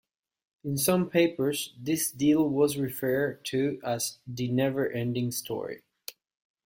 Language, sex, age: English, male, 30-39